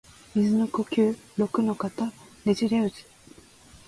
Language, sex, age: Japanese, female, 19-29